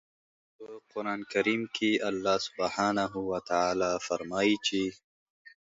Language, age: Pashto, 19-29